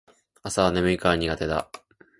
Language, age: Japanese, 19-29